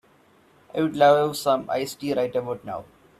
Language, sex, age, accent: English, male, 19-29, India and South Asia (India, Pakistan, Sri Lanka)